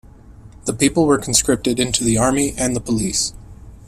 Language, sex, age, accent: English, male, 19-29, Canadian English